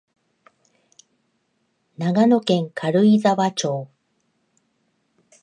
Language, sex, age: Japanese, female, 50-59